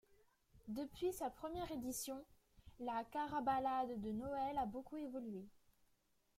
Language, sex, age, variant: French, female, under 19, Français de métropole